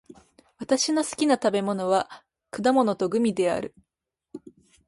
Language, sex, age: Japanese, female, 19-29